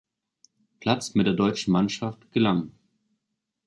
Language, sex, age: German, male, 19-29